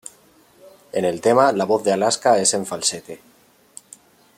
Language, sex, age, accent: Spanish, male, 30-39, España: Norte peninsular (Asturias, Castilla y León, Cantabria, País Vasco, Navarra, Aragón, La Rioja, Guadalajara, Cuenca)